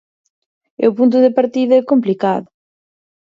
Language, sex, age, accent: Galician, female, 30-39, Central (gheada)